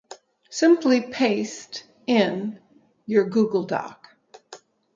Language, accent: English, United States English